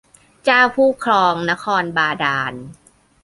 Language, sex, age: Thai, male, under 19